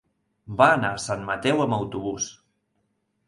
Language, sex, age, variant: Catalan, male, 19-29, Central